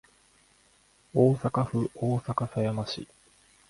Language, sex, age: Japanese, male, 30-39